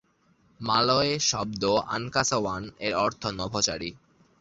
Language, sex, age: Bengali, male, 19-29